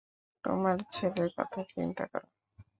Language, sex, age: Bengali, female, 19-29